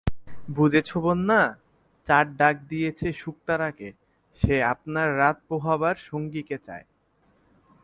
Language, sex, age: Bengali, male, 19-29